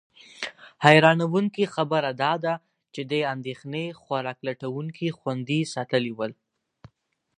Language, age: Pashto, under 19